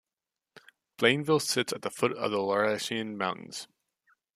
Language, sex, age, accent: English, male, 19-29, Canadian English